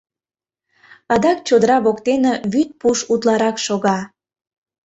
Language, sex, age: Mari, female, 19-29